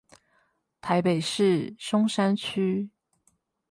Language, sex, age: Chinese, female, 30-39